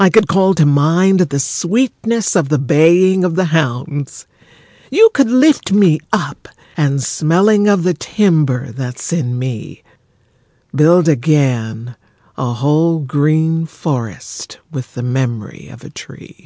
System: none